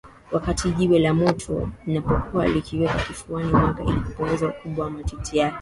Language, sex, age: Swahili, female, 19-29